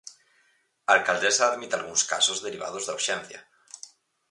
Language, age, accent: Galician, 19-29, Normativo (estándar)